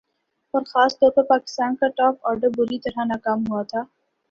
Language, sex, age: Urdu, female, 19-29